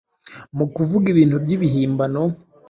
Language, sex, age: Kinyarwanda, male, 19-29